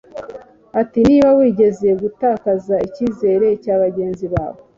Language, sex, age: Kinyarwanda, female, 40-49